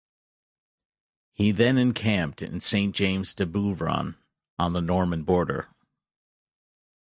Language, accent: English, United States English